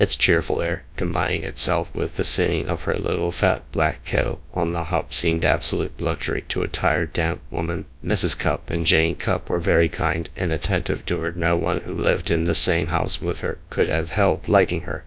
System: TTS, GradTTS